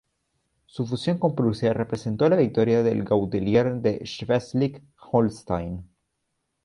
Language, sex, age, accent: Spanish, male, under 19, Andino-Pacífico: Colombia, Perú, Ecuador, oeste de Bolivia y Venezuela andina